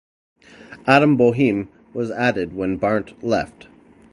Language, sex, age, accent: English, male, 40-49, Canadian English